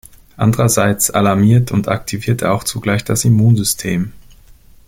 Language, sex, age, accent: German, male, 30-39, Deutschland Deutsch